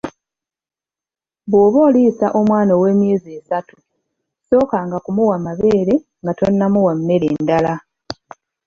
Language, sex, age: Ganda, female, 30-39